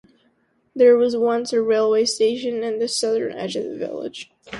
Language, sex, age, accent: English, female, under 19, United States English